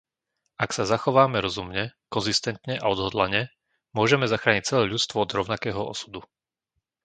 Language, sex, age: Slovak, male, 30-39